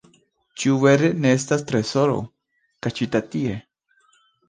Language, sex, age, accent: Esperanto, male, 19-29, Internacia